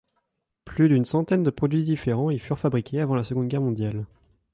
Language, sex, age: French, male, under 19